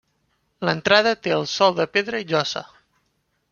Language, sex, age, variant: Catalan, male, 19-29, Central